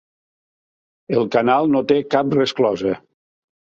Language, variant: Catalan, Nord-Occidental